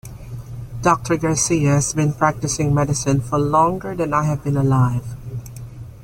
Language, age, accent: English, 40-49, Filipino